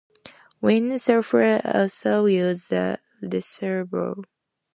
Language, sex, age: English, female, 19-29